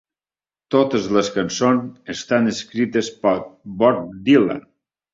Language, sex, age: Catalan, male, 70-79